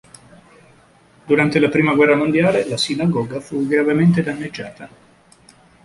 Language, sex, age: Italian, male, 50-59